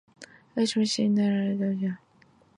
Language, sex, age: English, female, 19-29